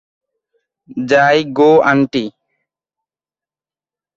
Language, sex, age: Bengali, male, under 19